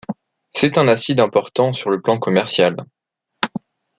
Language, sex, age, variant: French, male, 19-29, Français de métropole